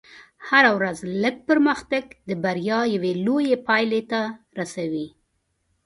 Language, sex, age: Pashto, female, 40-49